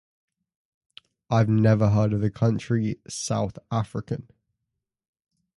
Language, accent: English, England English